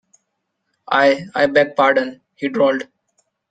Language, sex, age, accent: English, male, 19-29, India and South Asia (India, Pakistan, Sri Lanka)